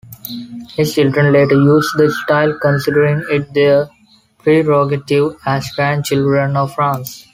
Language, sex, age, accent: English, male, 19-29, India and South Asia (India, Pakistan, Sri Lanka)